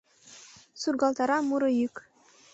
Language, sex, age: Mari, female, under 19